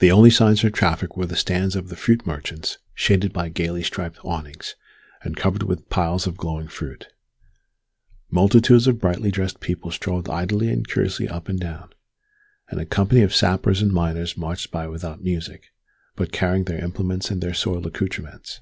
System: none